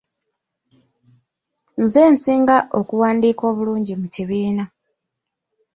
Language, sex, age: Ganda, female, 19-29